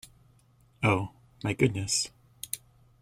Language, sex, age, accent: English, male, 30-39, United States English